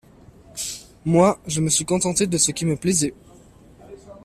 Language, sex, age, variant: French, male, 19-29, Français de métropole